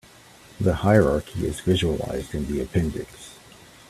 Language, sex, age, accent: English, male, 40-49, United States English